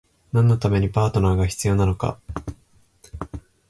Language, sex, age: Japanese, male, 19-29